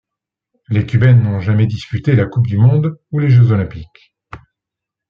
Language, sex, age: French, male, 40-49